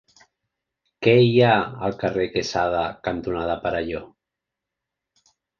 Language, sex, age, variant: Catalan, male, 40-49, Central